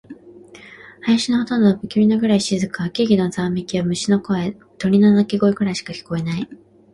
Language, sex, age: Japanese, female, 19-29